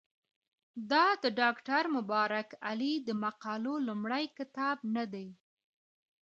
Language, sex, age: Pashto, female, 30-39